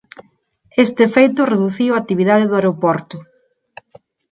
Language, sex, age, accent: Galician, female, 40-49, Neofalante